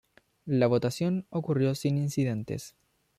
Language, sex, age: Spanish, male, under 19